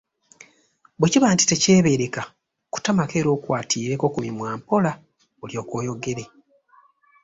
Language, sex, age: Ganda, male, 30-39